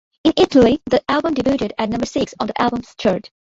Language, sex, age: English, female, 30-39